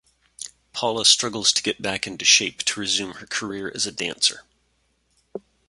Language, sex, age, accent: English, male, 50-59, Canadian English